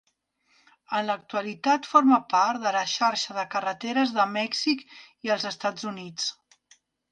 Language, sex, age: Catalan, female, 50-59